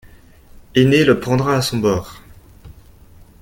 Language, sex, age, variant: French, male, under 19, Français de métropole